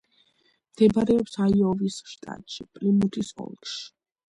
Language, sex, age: Georgian, female, under 19